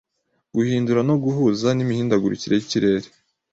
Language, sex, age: Kinyarwanda, male, 30-39